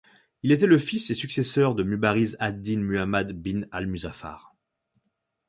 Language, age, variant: French, 30-39, Français de métropole